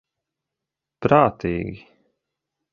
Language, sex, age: Latvian, male, 30-39